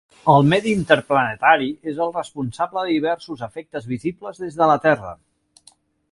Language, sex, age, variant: Catalan, male, 50-59, Central